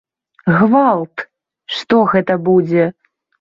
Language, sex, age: Belarusian, female, 19-29